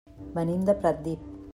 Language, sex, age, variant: Catalan, female, 50-59, Central